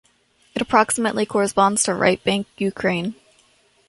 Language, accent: English, United States English